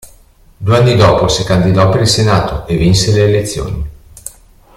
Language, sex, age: Italian, male, 50-59